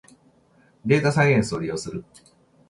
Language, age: Japanese, 40-49